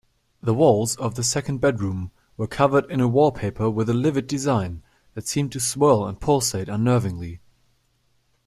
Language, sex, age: English, male, 19-29